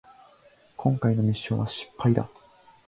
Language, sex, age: Japanese, male, under 19